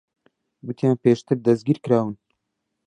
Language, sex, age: Central Kurdish, male, 19-29